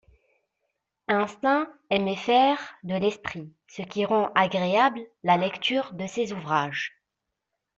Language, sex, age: French, female, 19-29